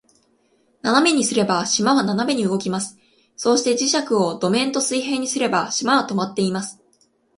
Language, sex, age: Japanese, female, 19-29